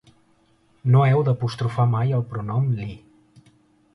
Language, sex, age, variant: Catalan, male, 19-29, Central